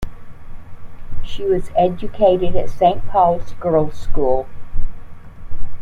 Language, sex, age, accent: English, female, 70-79, United States English